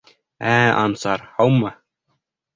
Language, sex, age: Bashkir, male, under 19